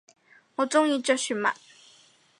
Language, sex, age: Cantonese, female, 19-29